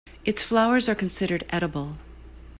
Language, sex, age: English, female, 50-59